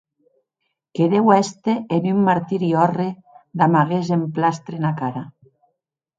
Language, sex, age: Occitan, female, 50-59